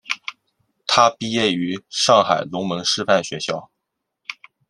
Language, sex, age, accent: Chinese, male, 19-29, 出生地：江苏省